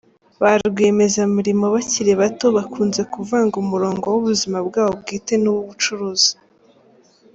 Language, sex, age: Kinyarwanda, female, under 19